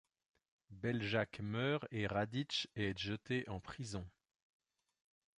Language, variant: French, Français de métropole